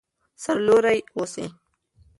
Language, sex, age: Pashto, female, 19-29